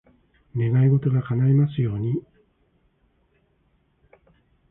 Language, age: Japanese, 60-69